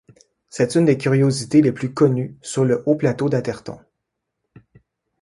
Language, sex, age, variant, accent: French, male, 40-49, Français d'Amérique du Nord, Français du Canada